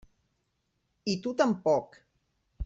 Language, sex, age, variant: Catalan, female, 50-59, Central